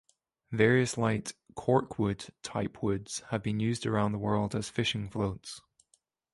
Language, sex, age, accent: English, male, 19-29, Scottish English